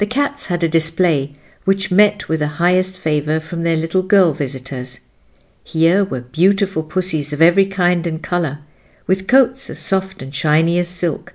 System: none